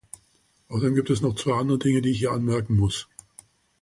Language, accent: German, Deutschland Deutsch